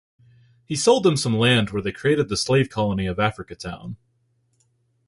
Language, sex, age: English, male, 19-29